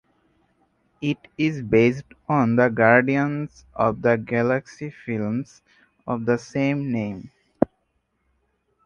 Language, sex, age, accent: English, male, 19-29, India and South Asia (India, Pakistan, Sri Lanka)